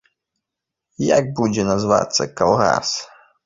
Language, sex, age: Belarusian, male, 19-29